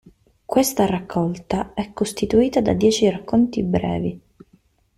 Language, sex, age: Italian, female, 19-29